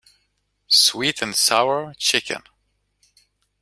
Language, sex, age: English, male, 40-49